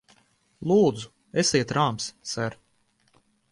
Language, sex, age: Latvian, male, 19-29